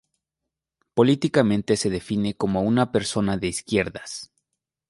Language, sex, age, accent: Spanish, male, 19-29, México